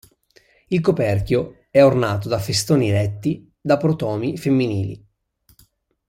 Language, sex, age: Italian, male, 19-29